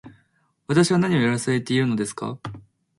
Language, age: Japanese, 19-29